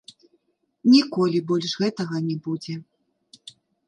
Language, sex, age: Belarusian, male, 40-49